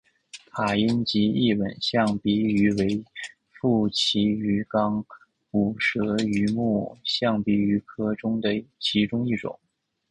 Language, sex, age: Chinese, male, 30-39